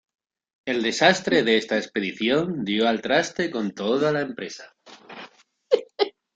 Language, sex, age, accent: Spanish, female, 19-29, España: Centro-Sur peninsular (Madrid, Toledo, Castilla-La Mancha)